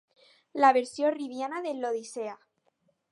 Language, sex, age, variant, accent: Catalan, female, under 19, Alacantí, valencià